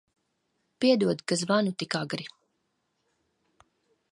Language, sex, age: Latvian, female, 40-49